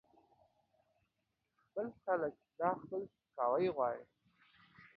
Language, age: Pashto, under 19